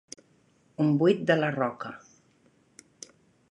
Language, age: Catalan, 50-59